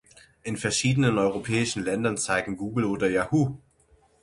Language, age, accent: German, 30-39, Deutschland Deutsch